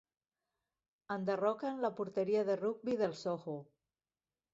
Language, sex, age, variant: Catalan, female, 50-59, Central